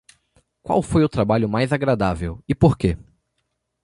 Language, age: Portuguese, 19-29